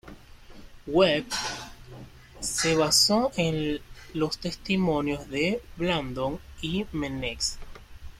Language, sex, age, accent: Spanish, male, 19-29, Caribe: Cuba, Venezuela, Puerto Rico, República Dominicana, Panamá, Colombia caribeña, México caribeño, Costa del golfo de México